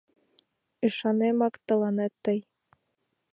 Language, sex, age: Mari, female, 19-29